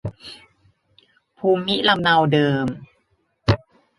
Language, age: Thai, 19-29